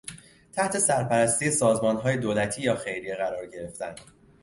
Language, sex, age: Persian, male, 19-29